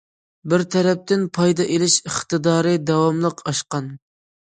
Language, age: Uyghur, 19-29